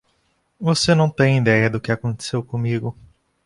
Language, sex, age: Portuguese, male, 19-29